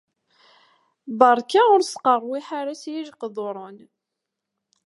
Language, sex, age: Kabyle, female, 19-29